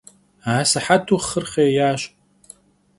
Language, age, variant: Kabardian, 40-49, Адыгэбзэ (Къэбэрдей, Кирил, псоми зэдай)